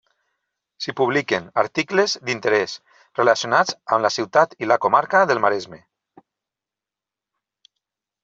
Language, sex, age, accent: Catalan, male, 50-59, valencià